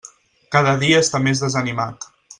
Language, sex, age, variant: Catalan, male, 19-29, Central